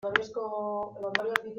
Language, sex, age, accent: Basque, male, 19-29, Mendebalekoa (Araba, Bizkaia, Gipuzkoako mendebaleko herri batzuk)